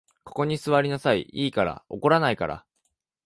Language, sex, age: Japanese, male, 19-29